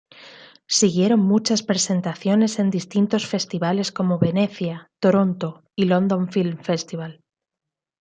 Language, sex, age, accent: Spanish, female, 30-39, España: Centro-Sur peninsular (Madrid, Toledo, Castilla-La Mancha)